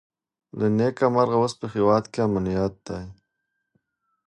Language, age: Pashto, 19-29